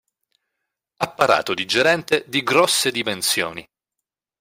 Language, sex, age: Italian, male, 19-29